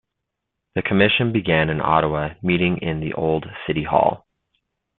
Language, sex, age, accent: English, male, 30-39, United States English